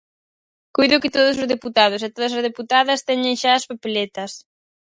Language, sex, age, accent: Galician, female, 19-29, Central (gheada)